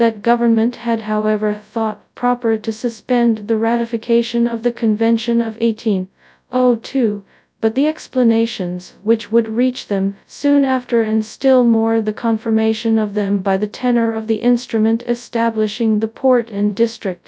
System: TTS, FastPitch